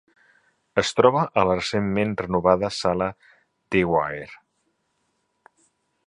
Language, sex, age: Catalan, male, 50-59